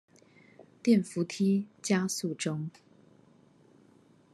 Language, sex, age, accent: Chinese, female, 40-49, 出生地：臺北市